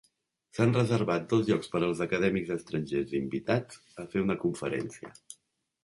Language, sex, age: Catalan, male, 50-59